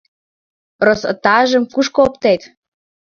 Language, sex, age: Mari, female, 19-29